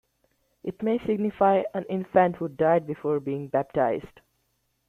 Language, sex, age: English, male, 19-29